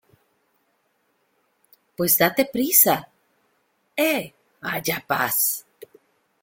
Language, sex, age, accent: Spanish, female, 40-49, América central